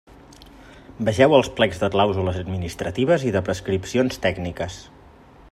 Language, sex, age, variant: Catalan, male, 30-39, Central